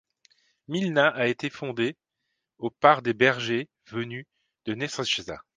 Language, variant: French, Français de métropole